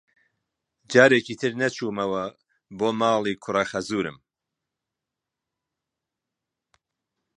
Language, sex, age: Central Kurdish, male, 50-59